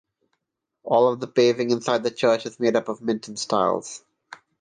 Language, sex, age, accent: English, male, 19-29, India and South Asia (India, Pakistan, Sri Lanka)